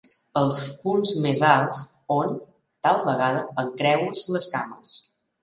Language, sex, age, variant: Catalan, female, 40-49, Balear